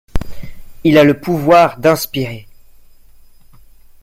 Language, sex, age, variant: French, male, under 19, Français de métropole